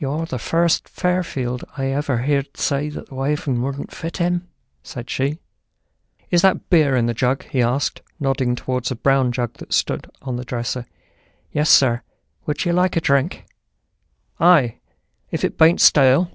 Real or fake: real